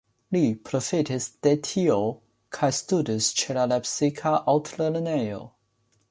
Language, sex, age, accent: Esperanto, male, 19-29, Internacia